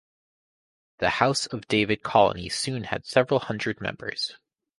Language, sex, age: English, female, 19-29